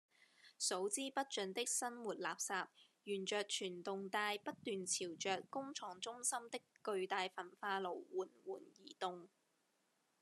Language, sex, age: Cantonese, female, 30-39